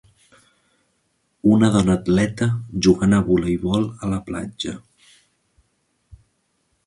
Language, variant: Catalan, Central